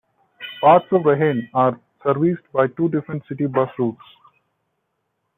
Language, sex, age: English, male, 30-39